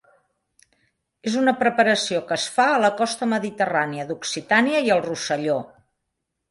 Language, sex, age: Catalan, female, 60-69